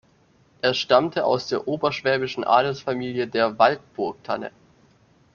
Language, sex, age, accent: German, male, under 19, Deutschland Deutsch